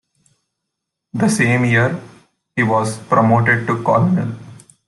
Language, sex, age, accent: English, male, 19-29, India and South Asia (India, Pakistan, Sri Lanka)